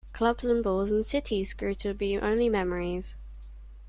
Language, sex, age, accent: English, female, under 19, England English